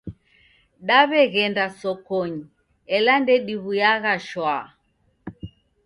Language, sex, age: Taita, female, 60-69